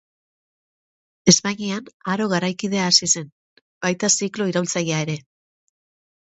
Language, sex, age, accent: Basque, female, 40-49, Mendebalekoa (Araba, Bizkaia, Gipuzkoako mendebaleko herri batzuk)